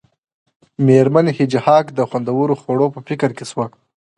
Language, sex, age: Pashto, female, 19-29